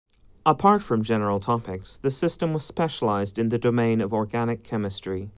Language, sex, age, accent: English, male, 30-39, Canadian English